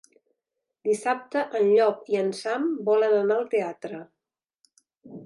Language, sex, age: Catalan, female, 50-59